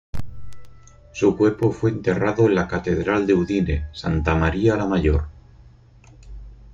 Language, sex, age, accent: Spanish, male, 50-59, España: Norte peninsular (Asturias, Castilla y León, Cantabria, País Vasco, Navarra, Aragón, La Rioja, Guadalajara, Cuenca)